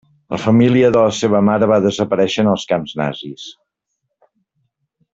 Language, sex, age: Catalan, male, 50-59